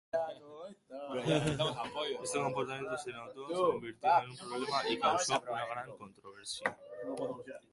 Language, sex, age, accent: Spanish, male, under 19, España: Norte peninsular (Asturias, Castilla y León, Cantabria, País Vasco, Navarra, Aragón, La Rioja, Guadalajara, Cuenca)